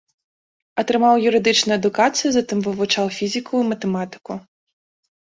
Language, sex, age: Belarusian, female, 30-39